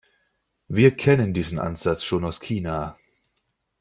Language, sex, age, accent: German, male, 19-29, Deutschland Deutsch